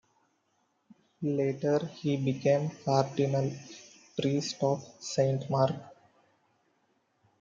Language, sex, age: English, male, 19-29